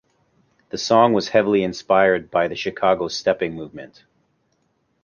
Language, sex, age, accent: English, male, 40-49, Canadian English